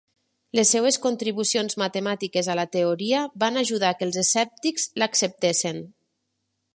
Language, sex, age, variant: Catalan, female, 30-39, Nord-Occidental